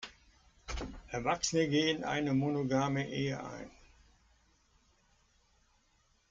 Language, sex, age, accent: German, male, 70-79, Deutschland Deutsch